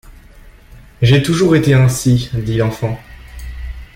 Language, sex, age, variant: French, male, under 19, Français de métropole